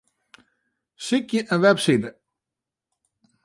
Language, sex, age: Western Frisian, male, 40-49